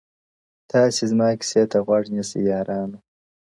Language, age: Pashto, 19-29